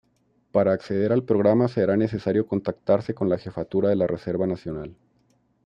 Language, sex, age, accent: Spanish, male, 40-49, México